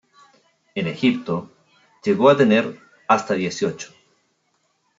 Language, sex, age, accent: Spanish, male, 30-39, Chileno: Chile, Cuyo